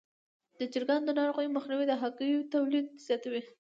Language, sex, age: Pashto, female, under 19